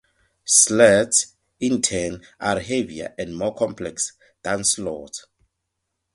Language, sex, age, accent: English, male, 30-39, Southern African (South Africa, Zimbabwe, Namibia)